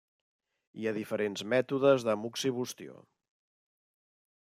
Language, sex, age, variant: Catalan, male, 50-59, Central